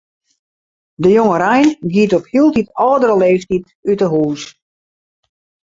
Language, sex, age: Western Frisian, female, 50-59